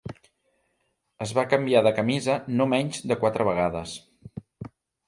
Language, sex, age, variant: Catalan, male, 50-59, Central